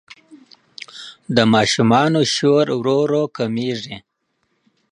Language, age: Pashto, 40-49